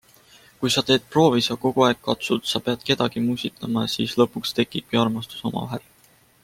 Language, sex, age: Estonian, male, 19-29